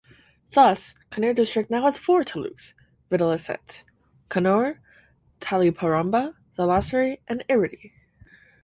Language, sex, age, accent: English, female, 19-29, United States English